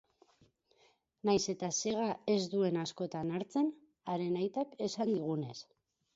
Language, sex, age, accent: Basque, female, 40-49, Mendebalekoa (Araba, Bizkaia, Gipuzkoako mendebaleko herri batzuk)